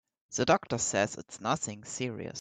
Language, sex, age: English, male, under 19